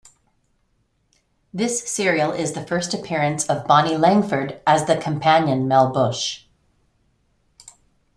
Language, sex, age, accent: English, female, 40-49, United States English